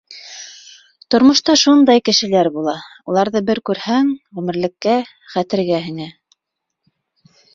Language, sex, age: Bashkir, female, 19-29